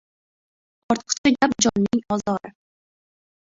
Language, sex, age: Uzbek, female, 19-29